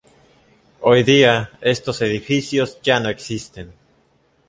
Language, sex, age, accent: Spanish, male, 19-29, México